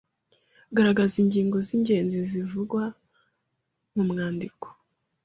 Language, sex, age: Kinyarwanda, female, 50-59